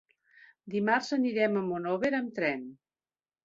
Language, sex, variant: Catalan, female, Central